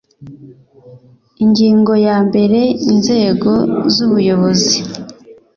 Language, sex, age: Kinyarwanda, female, 40-49